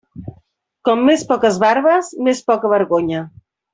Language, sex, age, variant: Catalan, female, 40-49, Central